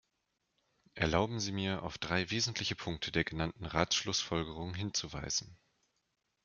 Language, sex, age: German, male, 19-29